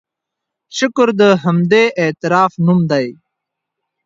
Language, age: Pashto, under 19